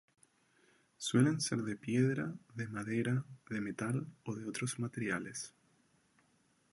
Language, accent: Spanish, Chileno: Chile, Cuyo